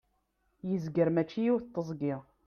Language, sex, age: Kabyle, female, 19-29